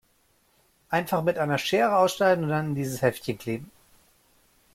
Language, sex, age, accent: German, male, 19-29, Deutschland Deutsch